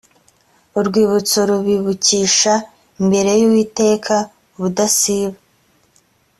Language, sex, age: Kinyarwanda, female, 19-29